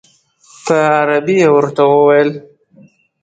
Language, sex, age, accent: Pashto, male, 19-29, معیاري پښتو